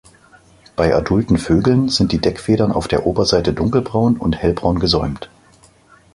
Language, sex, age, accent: German, male, 40-49, Deutschland Deutsch